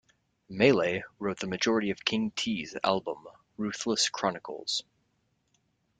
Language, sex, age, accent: English, male, 30-39, United States English